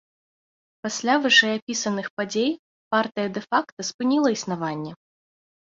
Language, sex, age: Belarusian, female, 19-29